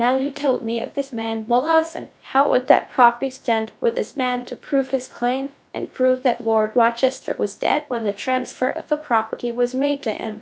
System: TTS, GlowTTS